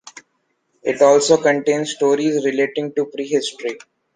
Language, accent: English, India and South Asia (India, Pakistan, Sri Lanka)